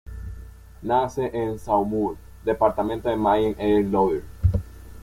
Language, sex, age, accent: Spanish, male, under 19, Caribe: Cuba, Venezuela, Puerto Rico, República Dominicana, Panamá, Colombia caribeña, México caribeño, Costa del golfo de México